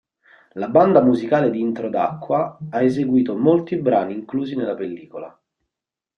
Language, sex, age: Italian, male, 30-39